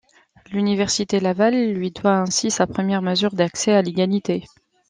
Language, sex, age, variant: French, female, 30-39, Français de métropole